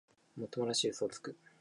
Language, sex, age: Japanese, male, 19-29